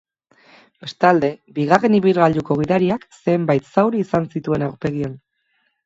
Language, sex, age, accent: Basque, female, 30-39, Erdialdekoa edo Nafarra (Gipuzkoa, Nafarroa)